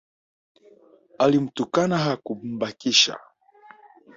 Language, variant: Swahili, Kiswahili cha Bara ya Tanzania